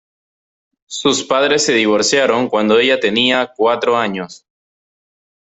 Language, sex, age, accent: Spanish, male, 19-29, Andino-Pacífico: Colombia, Perú, Ecuador, oeste de Bolivia y Venezuela andina